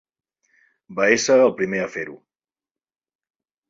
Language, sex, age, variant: Catalan, male, 40-49, Central